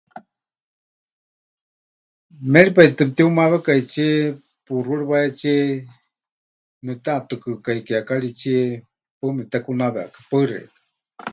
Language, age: Huichol, 50-59